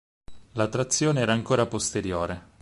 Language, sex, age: Italian, male, 19-29